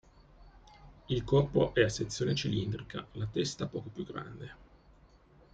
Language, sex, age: Italian, male, 50-59